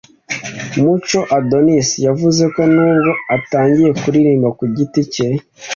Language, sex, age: Kinyarwanda, male, 19-29